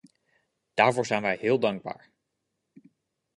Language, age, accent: Dutch, 19-29, Nederlands Nederlands